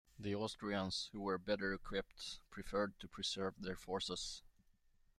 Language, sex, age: English, male, 40-49